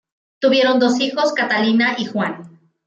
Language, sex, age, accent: Spanish, female, 40-49, México